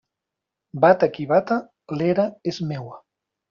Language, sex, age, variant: Catalan, male, 40-49, Central